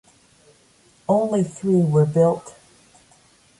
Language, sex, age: English, female, 60-69